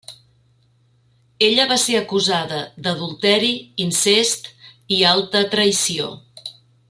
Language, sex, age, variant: Catalan, female, 50-59, Central